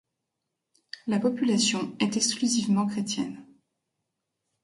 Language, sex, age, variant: French, female, 30-39, Français de métropole